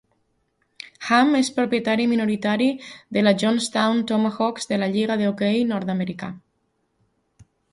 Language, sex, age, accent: Catalan, female, 40-49, valencià